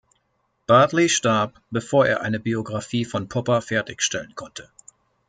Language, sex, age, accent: German, male, 30-39, Deutschland Deutsch